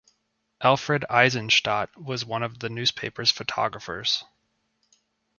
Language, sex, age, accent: English, male, 30-39, United States English